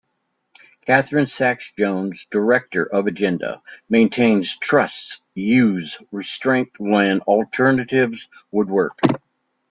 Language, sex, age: English, male, 60-69